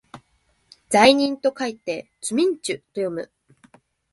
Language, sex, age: Japanese, female, 19-29